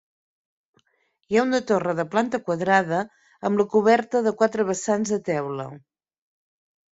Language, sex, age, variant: Catalan, female, 50-59, Central